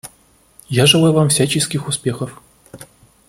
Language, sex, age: Russian, male, 19-29